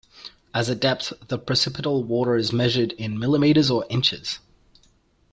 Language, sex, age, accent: English, male, 19-29, Australian English